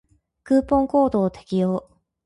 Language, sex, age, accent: Japanese, female, 30-39, 標準語